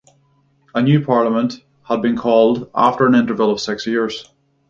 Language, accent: English, Northern Irish